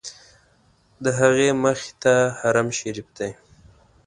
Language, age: Pashto, 19-29